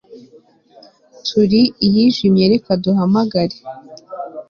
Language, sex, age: Kinyarwanda, female, 19-29